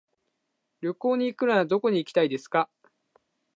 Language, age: Japanese, 19-29